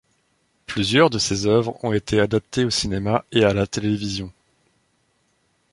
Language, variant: French, Français de métropole